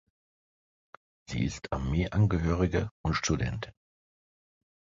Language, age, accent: German, 50-59, Deutschland Deutsch